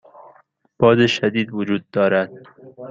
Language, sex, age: Persian, male, 19-29